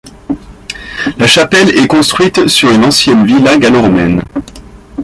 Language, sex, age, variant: French, male, 30-39, Français de métropole